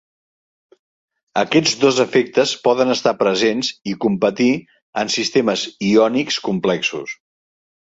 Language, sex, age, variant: Catalan, male, 60-69, Central